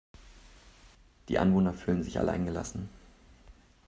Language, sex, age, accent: German, male, 19-29, Deutschland Deutsch